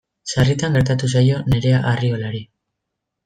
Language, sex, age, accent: Basque, female, 19-29, Mendebalekoa (Araba, Bizkaia, Gipuzkoako mendebaleko herri batzuk)